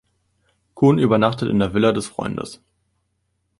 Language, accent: German, Deutschland Deutsch